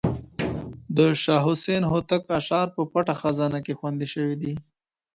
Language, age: Pashto, 19-29